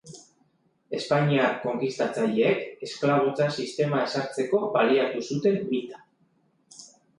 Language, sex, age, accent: Basque, male, 40-49, Mendebalekoa (Araba, Bizkaia, Gipuzkoako mendebaleko herri batzuk)